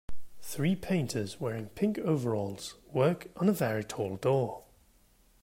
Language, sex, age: English, male, 19-29